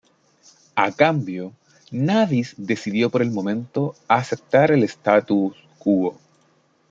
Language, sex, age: Spanish, male, 19-29